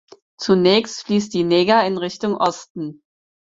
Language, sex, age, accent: German, female, 19-29, Deutschland Deutsch